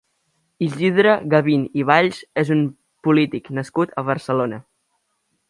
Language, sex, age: Catalan, male, 40-49